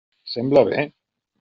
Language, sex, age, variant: Catalan, male, 50-59, Central